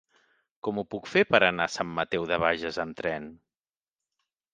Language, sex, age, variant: Catalan, male, 40-49, Central